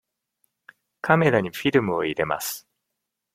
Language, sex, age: Japanese, male, 50-59